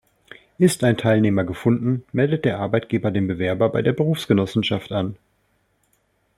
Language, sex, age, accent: German, male, 30-39, Deutschland Deutsch